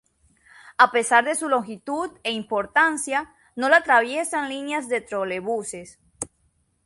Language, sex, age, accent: Spanish, female, 19-29, América central; Caribe: Cuba, Venezuela, Puerto Rico, República Dominicana, Panamá, Colombia caribeña, México caribeño, Costa del golfo de México